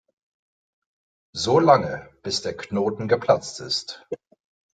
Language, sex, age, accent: German, male, 30-39, Deutschland Deutsch